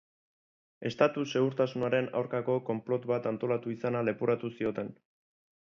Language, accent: Basque, Erdialdekoa edo Nafarra (Gipuzkoa, Nafarroa)